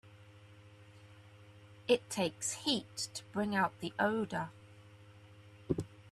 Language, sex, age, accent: English, female, 30-39, England English